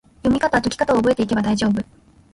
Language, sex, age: Japanese, female, 19-29